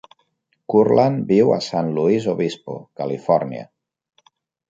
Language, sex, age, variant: Catalan, male, 40-49, Central